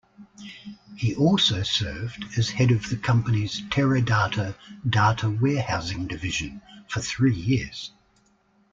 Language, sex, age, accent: English, male, 60-69, Australian English